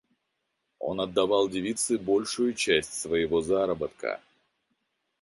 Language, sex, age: Russian, male, 30-39